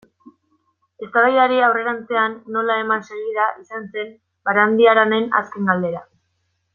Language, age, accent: Basque, 19-29, Mendebalekoa (Araba, Bizkaia, Gipuzkoako mendebaleko herri batzuk)